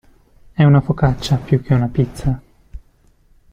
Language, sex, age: Italian, male, 30-39